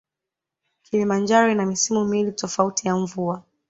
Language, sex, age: Swahili, female, 19-29